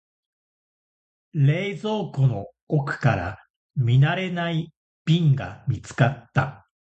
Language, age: Japanese, 40-49